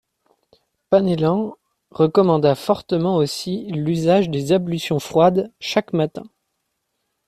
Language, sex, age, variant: French, male, under 19, Français de métropole